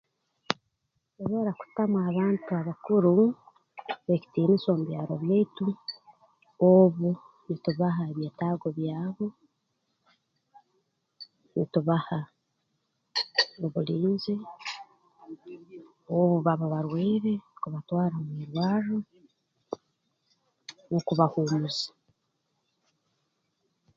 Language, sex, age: Tooro, female, 30-39